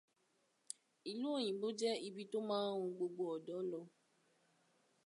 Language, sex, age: Yoruba, female, 19-29